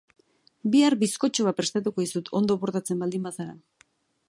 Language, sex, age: Basque, female, 40-49